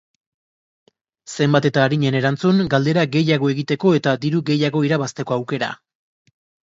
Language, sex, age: Basque, male, 30-39